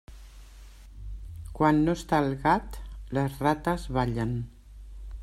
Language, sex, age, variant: Catalan, female, 60-69, Central